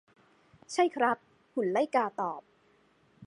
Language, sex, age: Thai, female, 19-29